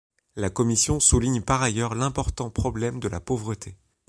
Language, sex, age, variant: French, male, 30-39, Français de métropole